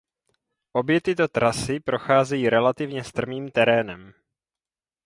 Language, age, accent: Czech, 19-29, pražský